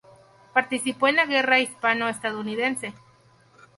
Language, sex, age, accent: Spanish, female, 30-39, México